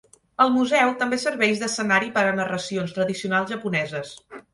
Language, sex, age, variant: Catalan, female, 19-29, Central